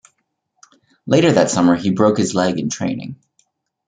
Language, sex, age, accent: English, male, 30-39, United States English